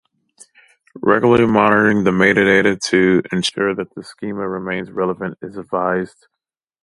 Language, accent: English, United States English